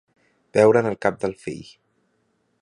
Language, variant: Catalan, Central